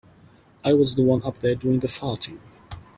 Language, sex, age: English, male, 19-29